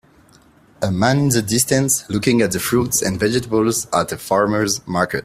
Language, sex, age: English, male, 19-29